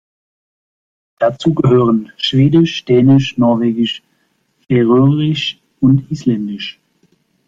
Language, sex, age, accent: German, male, 30-39, Deutschland Deutsch